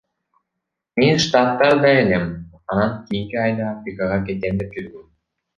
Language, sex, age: Kyrgyz, male, 19-29